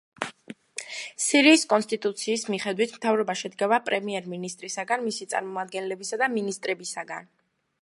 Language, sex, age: Georgian, female, under 19